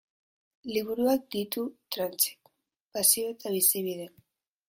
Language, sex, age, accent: Basque, female, 19-29, Mendebalekoa (Araba, Bizkaia, Gipuzkoako mendebaleko herri batzuk)